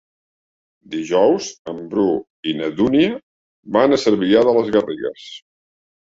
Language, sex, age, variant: Catalan, male, 60-69, Central